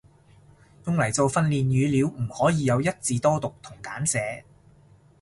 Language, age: Cantonese, 40-49